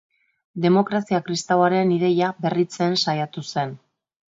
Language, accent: Basque, Mendebalekoa (Araba, Bizkaia, Gipuzkoako mendebaleko herri batzuk)